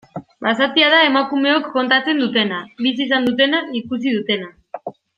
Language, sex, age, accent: Basque, male, under 19, Mendebalekoa (Araba, Bizkaia, Gipuzkoako mendebaleko herri batzuk)